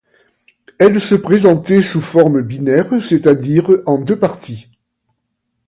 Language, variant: French, Français de métropole